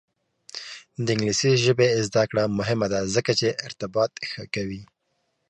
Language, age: Pashto, 19-29